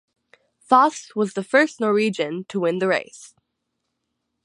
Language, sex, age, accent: English, female, under 19, United States English; midwest